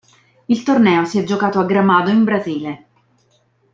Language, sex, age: Italian, female, 30-39